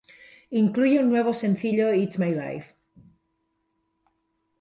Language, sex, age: Spanish, female, 40-49